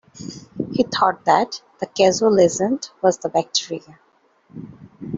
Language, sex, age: English, female, 19-29